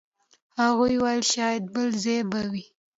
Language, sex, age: Pashto, female, 19-29